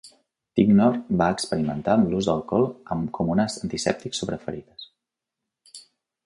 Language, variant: Catalan, Nord-Occidental